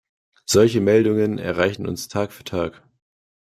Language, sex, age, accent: German, male, 19-29, Deutschland Deutsch